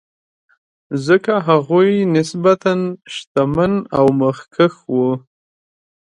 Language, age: Pashto, 19-29